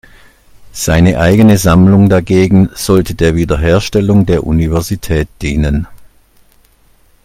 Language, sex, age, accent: German, male, 60-69, Deutschland Deutsch